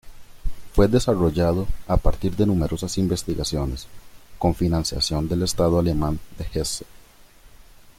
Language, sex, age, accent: Spanish, male, 19-29, América central